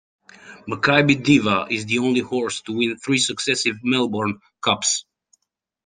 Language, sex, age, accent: English, male, 30-39, United States English